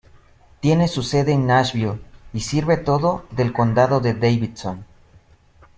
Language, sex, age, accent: Spanish, male, 19-29, México